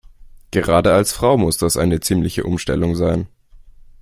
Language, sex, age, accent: German, male, under 19, Deutschland Deutsch